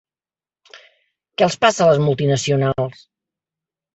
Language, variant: Catalan, Central